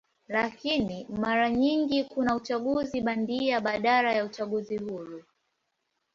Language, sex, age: Swahili, female, 19-29